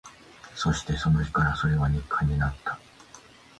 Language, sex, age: Japanese, male, 50-59